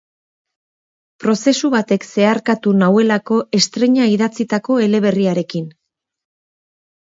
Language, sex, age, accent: Basque, female, 40-49, Erdialdekoa edo Nafarra (Gipuzkoa, Nafarroa)